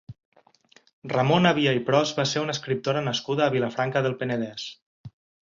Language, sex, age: Catalan, male, 30-39